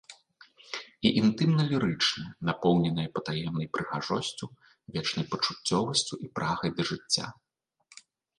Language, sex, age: Belarusian, male, 30-39